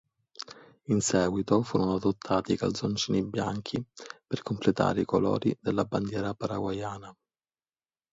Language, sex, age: Italian, male, 19-29